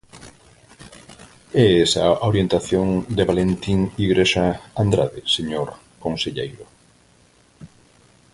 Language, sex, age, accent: Galician, male, 50-59, Normativo (estándar)